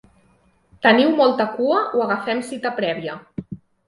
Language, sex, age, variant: Catalan, female, 19-29, Central